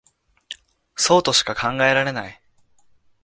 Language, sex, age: Japanese, male, 19-29